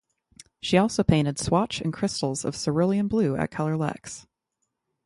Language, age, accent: English, 30-39, United States English